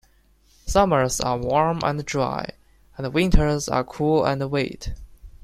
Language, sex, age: English, male, 19-29